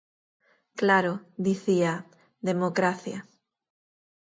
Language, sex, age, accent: Galician, female, 30-39, Normativo (estándar)